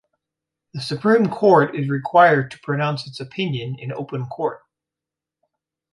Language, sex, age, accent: English, male, 50-59, United States English